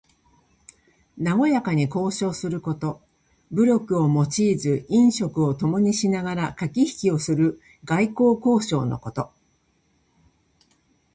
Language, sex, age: Japanese, female, 60-69